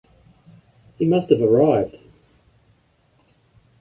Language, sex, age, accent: English, male, 40-49, Australian English